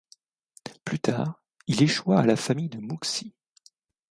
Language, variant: French, Français de métropole